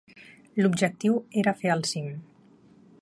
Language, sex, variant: Catalan, female, Septentrional